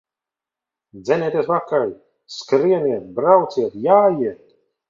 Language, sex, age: Latvian, male, 30-39